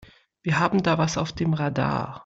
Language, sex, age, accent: German, male, 19-29, Deutschland Deutsch